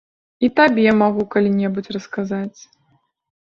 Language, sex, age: Belarusian, female, 30-39